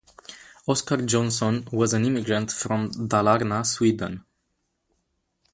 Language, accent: English, England English